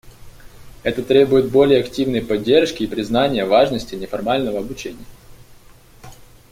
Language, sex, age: Russian, male, 19-29